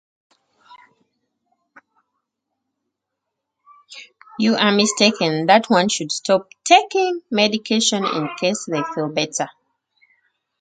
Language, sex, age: English, female, 30-39